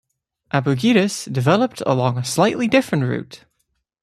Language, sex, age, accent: English, male, 19-29, England English